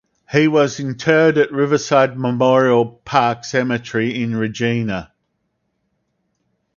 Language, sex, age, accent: English, male, 50-59, Australian English